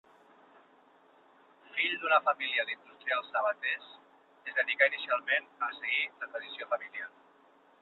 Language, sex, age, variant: Catalan, male, 40-49, Nord-Occidental